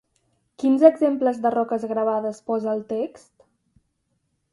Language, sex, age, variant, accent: Catalan, female, 19-29, Central, central